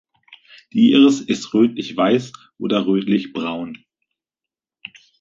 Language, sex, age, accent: German, male, 30-39, Deutschland Deutsch